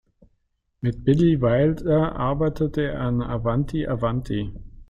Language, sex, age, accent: German, male, 50-59, Deutschland Deutsch